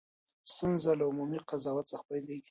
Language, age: Pashto, 30-39